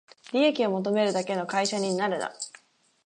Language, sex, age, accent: Japanese, female, 19-29, 関東